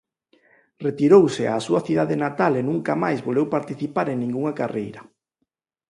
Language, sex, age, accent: Galician, male, 40-49, Normativo (estándar)